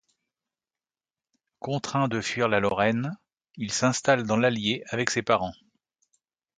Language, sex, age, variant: French, male, 50-59, Français de métropole